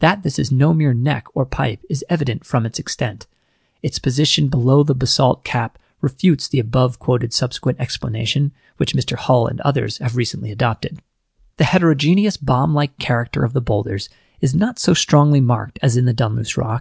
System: none